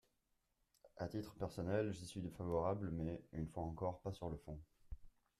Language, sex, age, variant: French, male, 30-39, Français de métropole